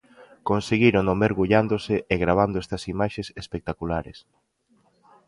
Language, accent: Galician, Atlántico (seseo e gheada)